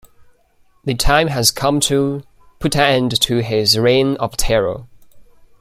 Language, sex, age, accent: English, male, 19-29, United States English